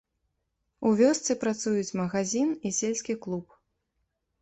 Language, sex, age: Belarusian, female, 30-39